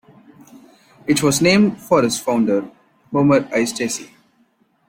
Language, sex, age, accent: English, male, 19-29, India and South Asia (India, Pakistan, Sri Lanka)